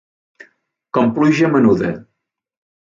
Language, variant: Catalan, Central